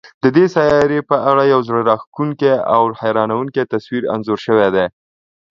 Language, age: Pashto, 30-39